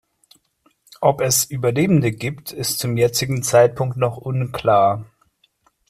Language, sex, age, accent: German, male, 30-39, Deutschland Deutsch